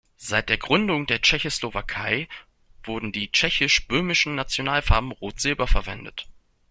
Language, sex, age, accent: German, male, 19-29, Deutschland Deutsch